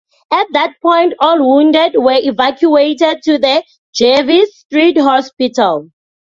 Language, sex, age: English, female, 19-29